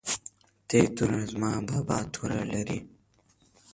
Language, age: Pashto, under 19